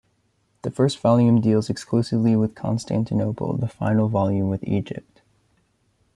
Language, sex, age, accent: English, male, 19-29, United States English